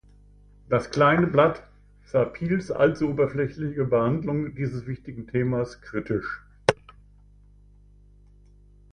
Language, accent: German, Deutschland Deutsch